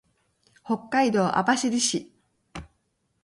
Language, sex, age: Japanese, female, 50-59